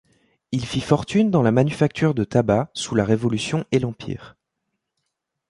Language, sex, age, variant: French, male, 19-29, Français de métropole